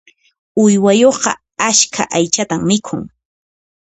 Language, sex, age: Puno Quechua, female, 30-39